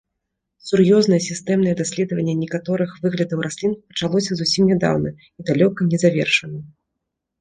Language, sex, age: Belarusian, female, 30-39